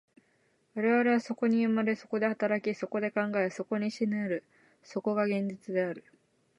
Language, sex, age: Japanese, female, 19-29